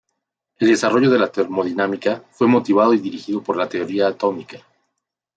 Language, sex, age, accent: Spanish, male, 50-59, México